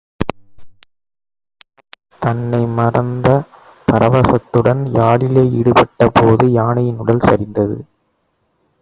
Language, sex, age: Tamil, male, 19-29